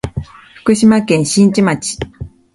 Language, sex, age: Japanese, female, 40-49